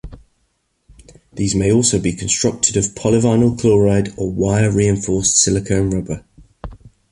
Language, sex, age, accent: English, male, 30-39, England English